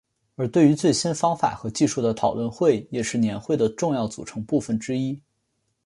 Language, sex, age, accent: Chinese, male, 19-29, 出生地：辽宁省